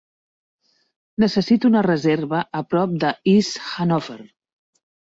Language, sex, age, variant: Catalan, female, 50-59, Central